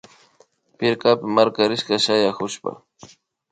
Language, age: Imbabura Highland Quichua, 30-39